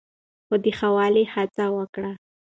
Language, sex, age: Pashto, female, 19-29